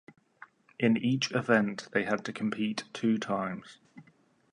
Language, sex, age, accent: English, male, 30-39, England English